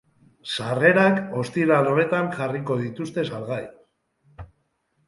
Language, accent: Basque, Mendebalekoa (Araba, Bizkaia, Gipuzkoako mendebaleko herri batzuk)